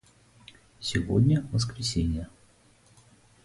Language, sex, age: Russian, male, 40-49